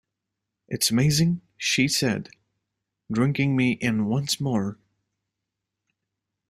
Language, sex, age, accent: English, male, 19-29, United States English